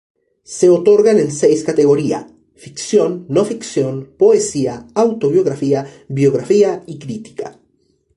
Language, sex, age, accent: Spanish, male, 19-29, Chileno: Chile, Cuyo